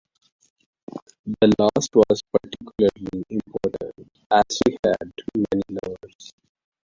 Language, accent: English, India and South Asia (India, Pakistan, Sri Lanka)